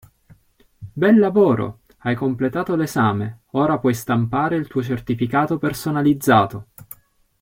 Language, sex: Italian, male